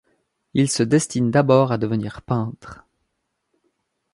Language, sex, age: French, male, 30-39